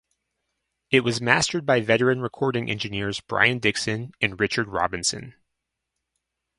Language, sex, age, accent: English, male, 30-39, United States English